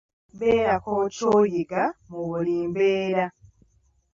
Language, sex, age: Ganda, female, 19-29